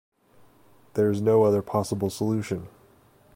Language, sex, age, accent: English, male, 19-29, United States English